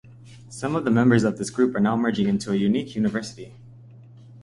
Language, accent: English, United States English